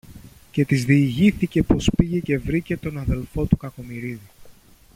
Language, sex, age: Greek, male, 30-39